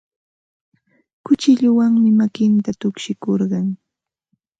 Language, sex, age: Ambo-Pasco Quechua, female, 19-29